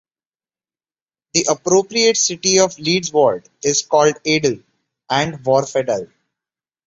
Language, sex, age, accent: English, male, under 19, India and South Asia (India, Pakistan, Sri Lanka)